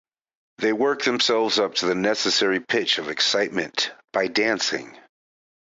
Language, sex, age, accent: English, male, 40-49, United States English